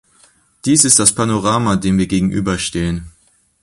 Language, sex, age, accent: German, male, 19-29, Deutschland Deutsch